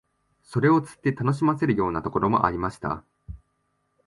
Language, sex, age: Japanese, male, 19-29